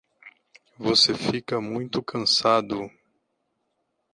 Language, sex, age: Portuguese, male, 30-39